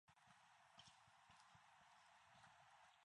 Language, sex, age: English, female, 19-29